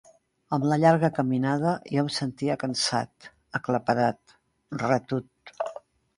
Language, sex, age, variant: Catalan, female, 70-79, Central